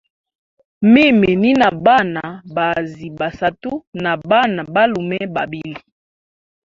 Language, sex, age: Hemba, female, 19-29